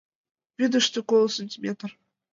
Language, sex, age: Mari, female, 19-29